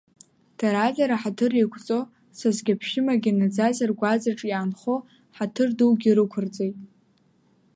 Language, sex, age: Abkhazian, female, 19-29